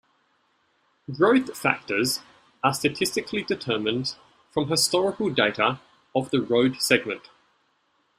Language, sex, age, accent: English, male, 30-39, Australian English